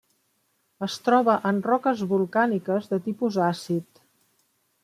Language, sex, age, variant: Catalan, female, 50-59, Central